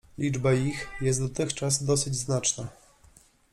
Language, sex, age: Polish, male, 40-49